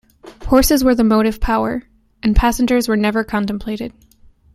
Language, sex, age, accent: English, female, 19-29, United States English